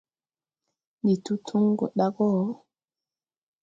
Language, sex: Tupuri, female